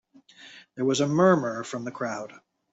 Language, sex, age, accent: English, male, 40-49, United States English